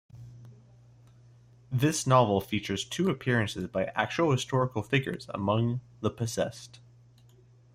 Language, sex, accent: English, male, United States English